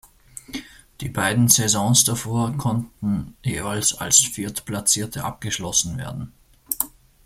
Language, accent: German, Österreichisches Deutsch